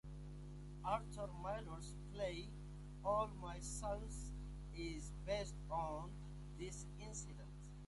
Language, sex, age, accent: English, male, 19-29, United States English